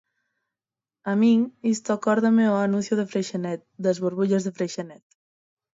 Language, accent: Galician, Normativo (estándar)